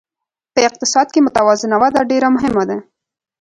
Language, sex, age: Pashto, female, 19-29